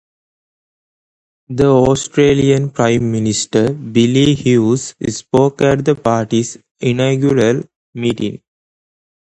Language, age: English, 19-29